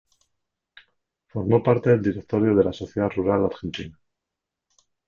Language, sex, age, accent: Spanish, male, 40-49, España: Norte peninsular (Asturias, Castilla y León, Cantabria, País Vasco, Navarra, Aragón, La Rioja, Guadalajara, Cuenca)